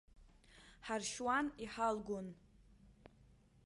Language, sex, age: Abkhazian, female, 19-29